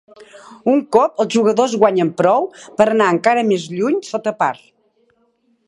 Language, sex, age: Catalan, female, 60-69